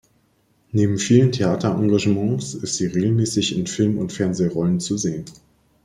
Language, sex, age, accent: German, male, 30-39, Deutschland Deutsch